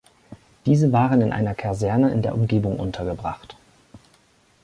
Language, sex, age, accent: German, male, 19-29, Deutschland Deutsch